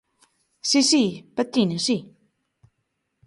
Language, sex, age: Galician, female, 19-29